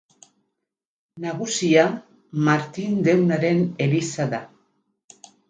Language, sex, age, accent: Basque, female, 50-59, Mendebalekoa (Araba, Bizkaia, Gipuzkoako mendebaleko herri batzuk)